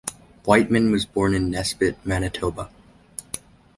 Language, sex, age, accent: English, male, under 19, United States English